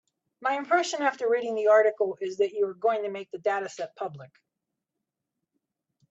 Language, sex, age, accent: English, female, 50-59, United States English